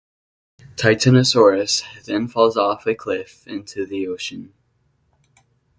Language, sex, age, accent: English, male, under 19, United States English